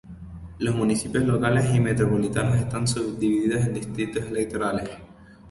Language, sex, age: Spanish, male, 19-29